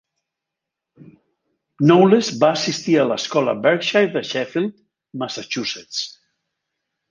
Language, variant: Catalan, Central